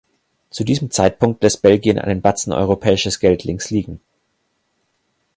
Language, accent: German, Deutschland Deutsch